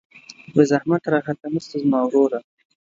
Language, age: Pashto, 19-29